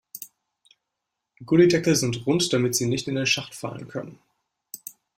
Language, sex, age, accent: German, male, 19-29, Deutschland Deutsch